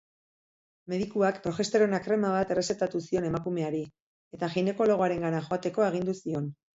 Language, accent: Basque, Mendebalekoa (Araba, Bizkaia, Gipuzkoako mendebaleko herri batzuk)